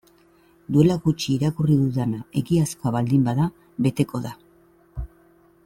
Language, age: Basque, 50-59